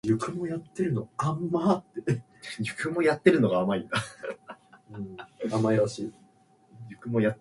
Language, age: English, 19-29